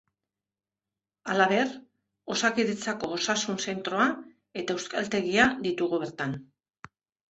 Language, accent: Basque, Mendebalekoa (Araba, Bizkaia, Gipuzkoako mendebaleko herri batzuk)